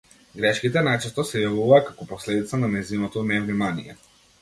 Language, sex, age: Macedonian, male, 19-29